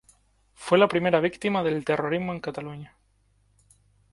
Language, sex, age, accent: Spanish, male, 19-29, España: Islas Canarias